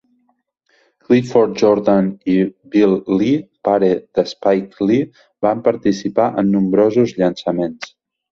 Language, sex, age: Catalan, male, 19-29